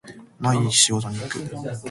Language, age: Japanese, 19-29